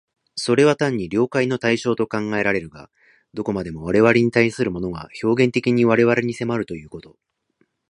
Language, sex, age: Japanese, male, 30-39